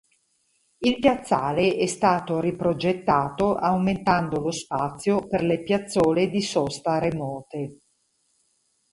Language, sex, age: Italian, female, 40-49